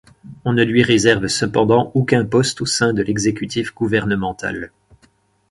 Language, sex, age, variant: French, male, 30-39, Français de métropole